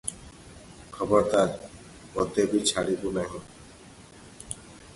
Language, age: Odia, 30-39